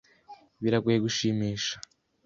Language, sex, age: Kinyarwanda, male, 30-39